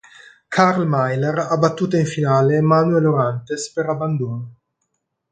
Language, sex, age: Italian, male, 40-49